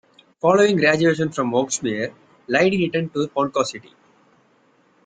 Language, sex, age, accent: English, male, 19-29, India and South Asia (India, Pakistan, Sri Lanka)